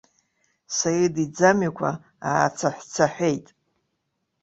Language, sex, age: Abkhazian, female, 60-69